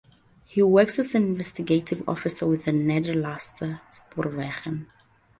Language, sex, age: English, female, 30-39